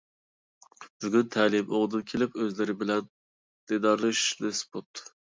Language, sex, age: Uyghur, male, 19-29